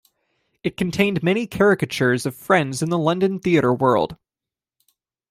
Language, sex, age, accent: English, male, 19-29, United States English